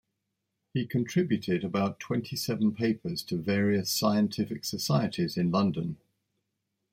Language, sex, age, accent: English, male, 60-69, England English